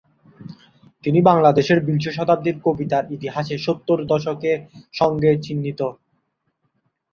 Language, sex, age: Bengali, male, 19-29